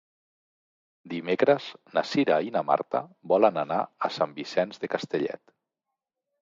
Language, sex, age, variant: Catalan, male, 40-49, Central